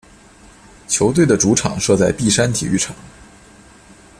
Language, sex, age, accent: Chinese, male, 19-29, 出生地：河南省